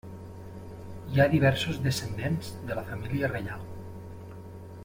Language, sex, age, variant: Catalan, male, 40-49, Septentrional